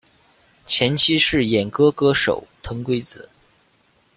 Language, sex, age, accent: Chinese, male, 19-29, 出生地：河南省